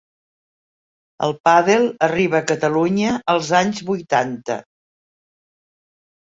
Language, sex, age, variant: Catalan, female, 70-79, Central